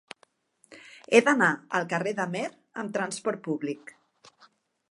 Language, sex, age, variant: Catalan, female, 50-59, Central